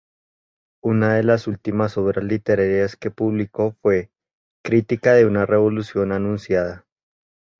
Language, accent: Spanish, Andino-Pacífico: Colombia, Perú, Ecuador, oeste de Bolivia y Venezuela andina